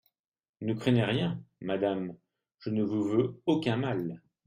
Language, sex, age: French, male, 50-59